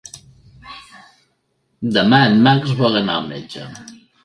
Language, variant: Catalan, Central